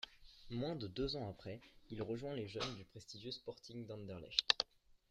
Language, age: French, under 19